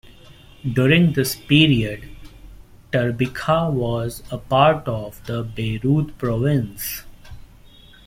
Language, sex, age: English, male, 19-29